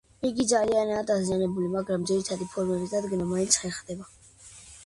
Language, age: Georgian, under 19